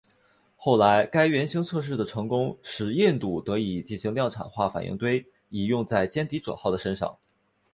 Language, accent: Chinese, 出生地：天津市; 出生地：山东省